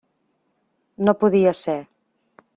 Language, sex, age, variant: Catalan, female, 40-49, Central